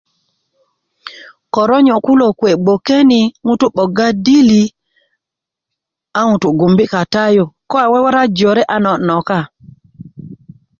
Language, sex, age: Kuku, female, 40-49